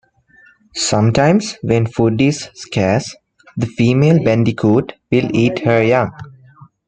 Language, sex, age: English, male, 19-29